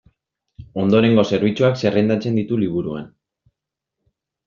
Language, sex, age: Basque, male, 19-29